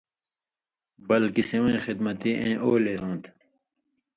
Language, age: Indus Kohistani, 30-39